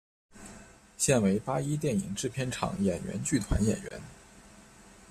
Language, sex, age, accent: Chinese, male, 19-29, 出生地：河南省